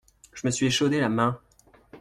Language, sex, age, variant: French, male, 30-39, Français de métropole